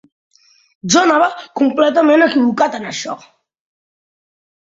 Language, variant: Catalan, Central